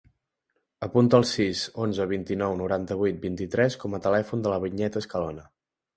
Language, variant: Catalan, Central